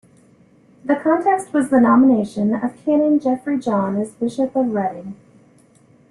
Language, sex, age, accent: English, female, 50-59, United States English